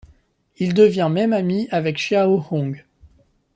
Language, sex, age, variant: French, male, 30-39, Français de métropole